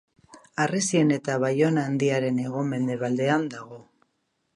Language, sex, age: Basque, female, 50-59